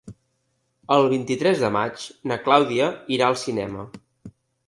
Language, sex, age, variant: Catalan, male, 30-39, Septentrional